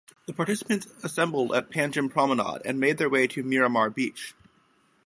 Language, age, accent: English, 19-29, United States English